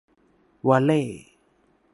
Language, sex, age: Thai, male, 19-29